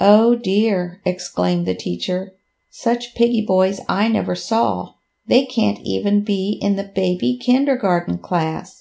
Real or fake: real